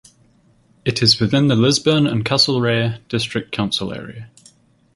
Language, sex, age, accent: English, male, under 19, England English